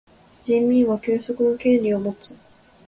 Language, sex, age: Japanese, female, 19-29